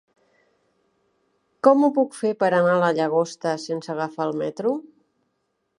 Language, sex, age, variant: Catalan, female, 50-59, Central